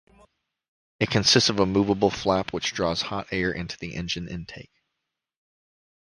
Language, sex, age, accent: English, male, 19-29, United States English